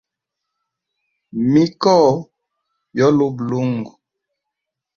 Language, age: Hemba, 19-29